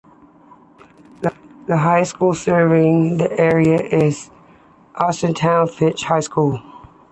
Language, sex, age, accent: English, female, 30-39, United States English